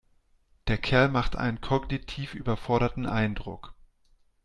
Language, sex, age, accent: German, male, 40-49, Deutschland Deutsch